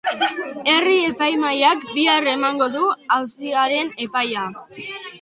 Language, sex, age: Basque, female, under 19